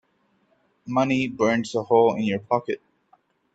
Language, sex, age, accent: English, male, 19-29, Australian English